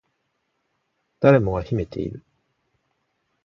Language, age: Japanese, 40-49